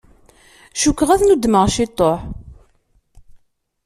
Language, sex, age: Kabyle, female, 30-39